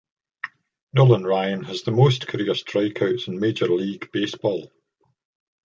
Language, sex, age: English, male, 60-69